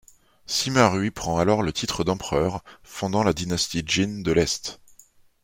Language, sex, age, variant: French, male, 30-39, Français de métropole